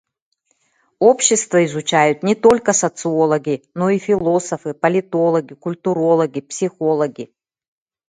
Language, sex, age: Yakut, female, 50-59